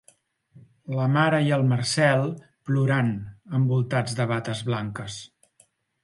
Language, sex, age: Catalan, male, 40-49